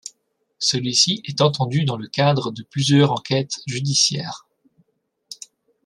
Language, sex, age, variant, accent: French, male, 30-39, Français d'Europe, Français de Belgique